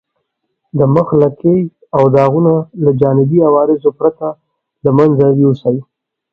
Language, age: Pashto, 40-49